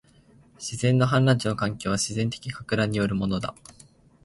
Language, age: Japanese, 19-29